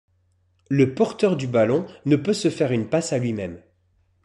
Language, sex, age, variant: French, male, 40-49, Français de métropole